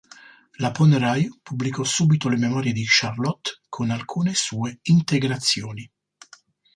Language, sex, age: Italian, male, 50-59